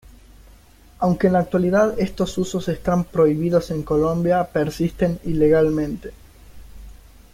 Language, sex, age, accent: Spanish, male, under 19, Rioplatense: Argentina, Uruguay, este de Bolivia, Paraguay